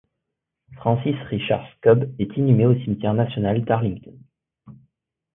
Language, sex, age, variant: French, male, 19-29, Français de métropole